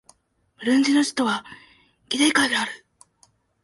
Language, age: Japanese, 19-29